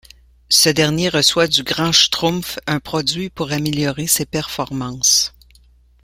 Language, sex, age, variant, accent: French, female, 50-59, Français d'Amérique du Nord, Français du Canada